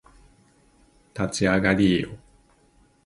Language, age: Japanese, 40-49